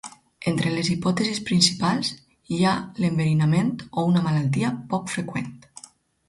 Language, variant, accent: Catalan, Alacantí, valencià